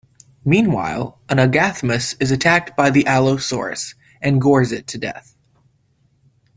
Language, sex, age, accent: English, male, 19-29, United States English